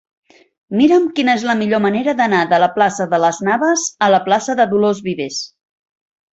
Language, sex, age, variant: Catalan, female, 40-49, Central